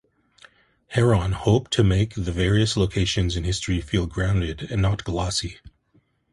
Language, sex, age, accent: English, male, 40-49, United States English